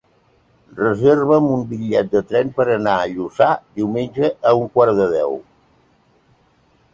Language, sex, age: Catalan, male, 70-79